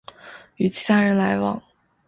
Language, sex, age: Chinese, female, 19-29